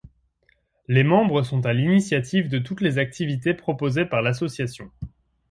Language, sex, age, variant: French, male, 19-29, Français de métropole